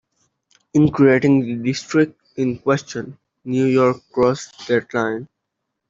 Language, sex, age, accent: English, male, under 19, India and South Asia (India, Pakistan, Sri Lanka)